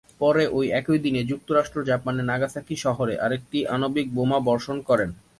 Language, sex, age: Bengali, male, 19-29